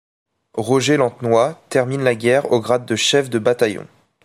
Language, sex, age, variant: French, male, 19-29, Français de métropole